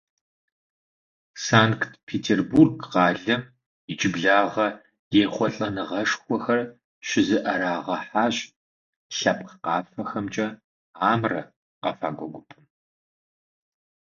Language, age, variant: Kabardian, 30-39, Адыгэбзэ (Къэбэрдей, Кирил, псоми зэдай)